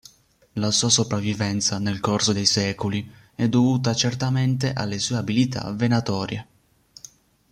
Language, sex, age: Italian, male, 19-29